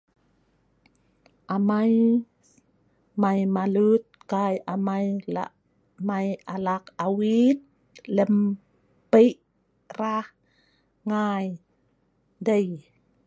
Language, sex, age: Sa'ban, female, 60-69